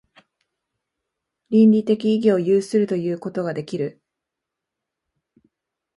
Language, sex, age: Japanese, female, 30-39